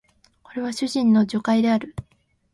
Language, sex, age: Japanese, female, 19-29